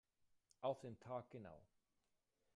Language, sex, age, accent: German, male, 30-39, Deutschland Deutsch